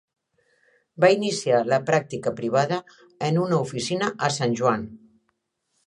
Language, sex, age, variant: Catalan, female, 60-69, Central